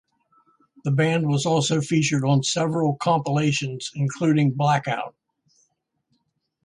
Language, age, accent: English, 60-69, United States English